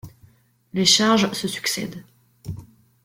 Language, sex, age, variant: French, female, 19-29, Français de métropole